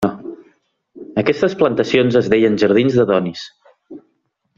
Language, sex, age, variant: Catalan, male, 19-29, Central